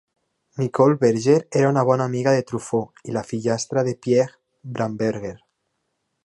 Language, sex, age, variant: Catalan, male, 19-29, Nord-Occidental